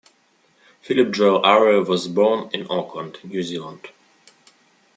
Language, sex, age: English, male, 19-29